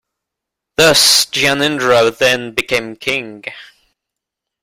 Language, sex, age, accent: English, male, 19-29, United States English